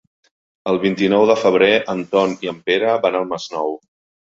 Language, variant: Catalan, Central